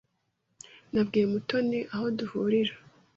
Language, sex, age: Kinyarwanda, female, 19-29